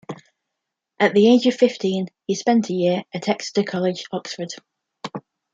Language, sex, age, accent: English, female, 19-29, England English